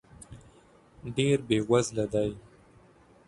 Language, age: Pashto, under 19